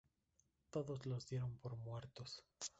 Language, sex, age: Spanish, male, 19-29